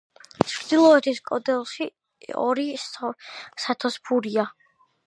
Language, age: Georgian, under 19